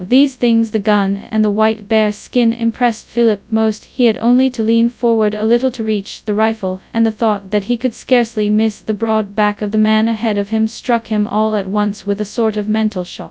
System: TTS, FastPitch